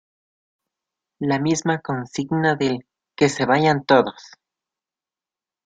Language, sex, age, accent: Spanish, male, 19-29, Andino-Pacífico: Colombia, Perú, Ecuador, oeste de Bolivia y Venezuela andina